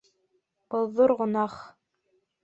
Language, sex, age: Bashkir, female, under 19